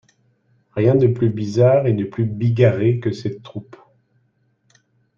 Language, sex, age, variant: French, male, 50-59, Français de métropole